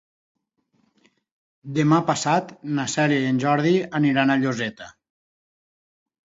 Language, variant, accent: Catalan, Valencià meridional, valencià